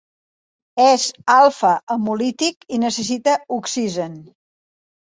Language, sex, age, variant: Catalan, female, 60-69, Central